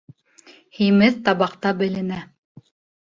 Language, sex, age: Bashkir, female, 30-39